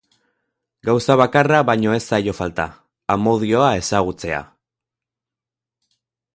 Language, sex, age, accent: Basque, male, 19-29, Mendebalekoa (Araba, Bizkaia, Gipuzkoako mendebaleko herri batzuk)